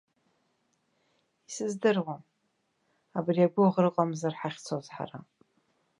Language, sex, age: Abkhazian, female, 40-49